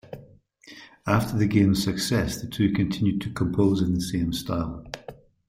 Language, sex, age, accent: English, male, 60-69, Irish English